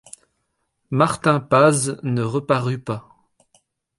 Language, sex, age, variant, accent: French, male, 30-39, Français d'Europe, Français de Belgique